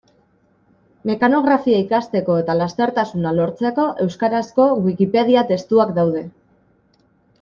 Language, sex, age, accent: Basque, female, 30-39, Mendebalekoa (Araba, Bizkaia, Gipuzkoako mendebaleko herri batzuk)